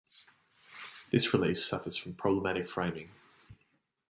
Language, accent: English, Australian English